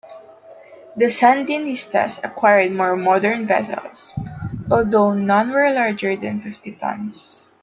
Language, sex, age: English, female, under 19